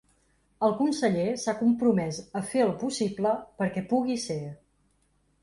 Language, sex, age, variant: Catalan, female, 40-49, Central